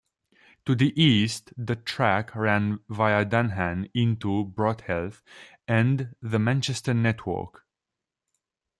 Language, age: English, 19-29